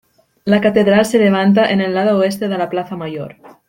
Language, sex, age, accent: Spanish, female, 19-29, España: Norte peninsular (Asturias, Castilla y León, Cantabria, País Vasco, Navarra, Aragón, La Rioja, Guadalajara, Cuenca)